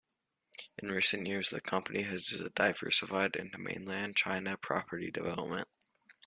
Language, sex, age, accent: English, male, under 19, United States English